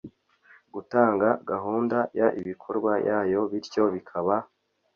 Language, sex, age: Kinyarwanda, male, 30-39